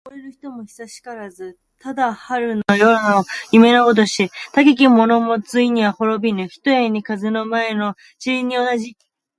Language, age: Japanese, 19-29